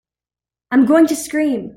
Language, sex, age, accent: English, female, under 19, Canadian English